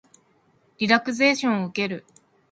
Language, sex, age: Japanese, female, 19-29